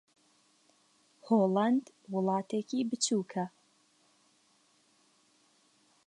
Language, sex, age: Central Kurdish, female, 19-29